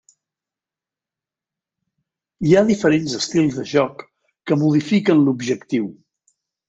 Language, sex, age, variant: Catalan, male, 60-69, Central